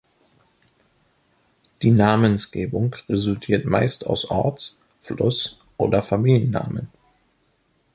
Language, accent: German, Deutschland Deutsch